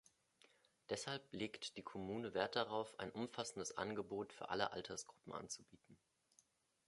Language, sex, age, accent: German, male, 30-39, Deutschland Deutsch